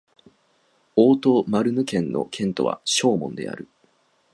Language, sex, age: Japanese, male, 19-29